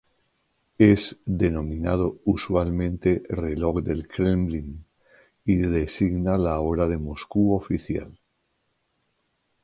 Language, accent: Spanish, España: Norte peninsular (Asturias, Castilla y León, Cantabria, País Vasco, Navarra, Aragón, La Rioja, Guadalajara, Cuenca)